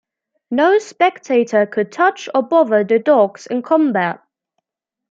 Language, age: English, 19-29